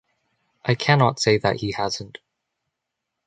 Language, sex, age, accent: English, male, under 19, Canadian English